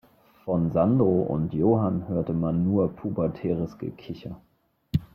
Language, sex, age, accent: German, male, 40-49, Deutschland Deutsch